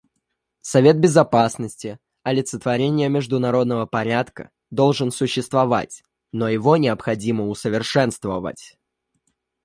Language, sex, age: Russian, male, 19-29